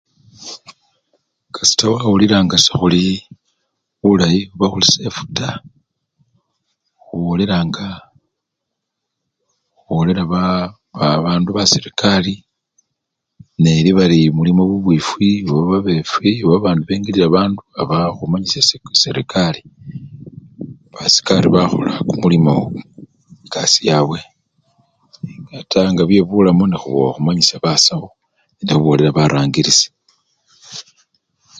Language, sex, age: Luyia, male, 60-69